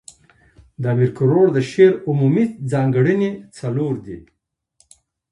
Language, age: Pashto, 50-59